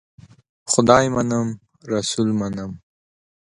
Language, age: Pashto, 19-29